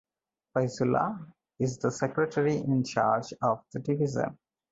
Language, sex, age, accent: English, male, 30-39, India and South Asia (India, Pakistan, Sri Lanka)